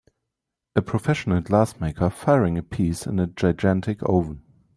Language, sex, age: English, male, 30-39